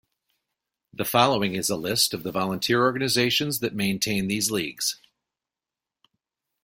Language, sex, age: English, male, 40-49